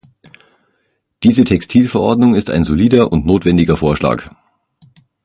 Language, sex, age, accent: German, male, 40-49, Deutschland Deutsch; Österreichisches Deutsch